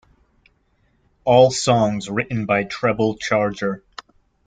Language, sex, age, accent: English, male, 30-39, United States English